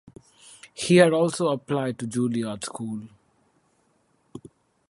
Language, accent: English, India and South Asia (India, Pakistan, Sri Lanka)